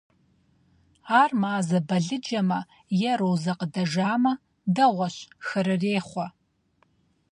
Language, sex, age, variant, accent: Kabardian, female, 30-39, Адыгэбзэ (Къэбэрдей, Кирил, псоми зэдай), Джылэхъстэней (Gilahsteney)